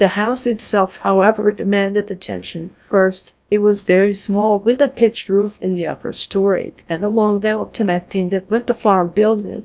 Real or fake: fake